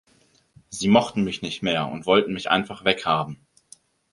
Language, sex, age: German, male, 19-29